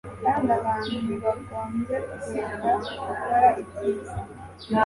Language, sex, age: Kinyarwanda, male, 30-39